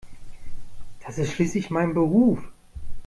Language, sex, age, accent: German, male, 30-39, Deutschland Deutsch